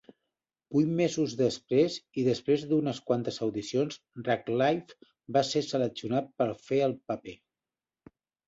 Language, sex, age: Catalan, male, 40-49